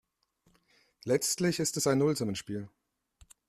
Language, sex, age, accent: German, male, 30-39, Deutschland Deutsch